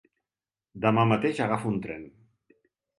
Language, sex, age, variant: Catalan, male, 60-69, Central